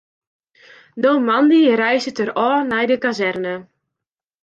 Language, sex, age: Western Frisian, female, 19-29